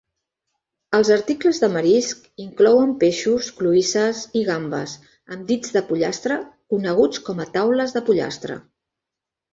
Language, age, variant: Catalan, 50-59, Central